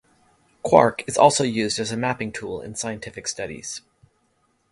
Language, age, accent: English, 50-59, United States English